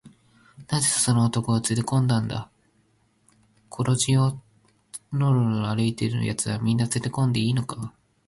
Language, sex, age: Japanese, male, 19-29